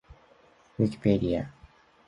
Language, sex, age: Japanese, male, 19-29